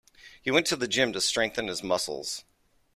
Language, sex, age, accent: English, male, 30-39, United States English